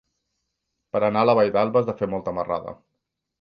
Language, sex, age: Catalan, male, 40-49